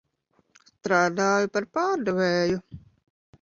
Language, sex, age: Latvian, female, 50-59